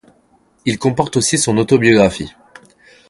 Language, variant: French, Français de métropole